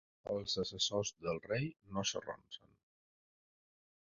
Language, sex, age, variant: Catalan, male, 40-49, Balear